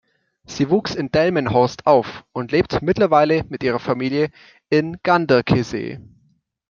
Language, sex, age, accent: German, male, 19-29, Deutschland Deutsch